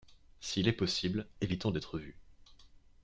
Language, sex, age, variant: French, male, 19-29, Français de métropole